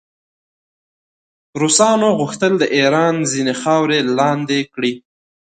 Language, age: Pashto, 19-29